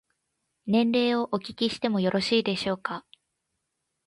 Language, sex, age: Japanese, female, 19-29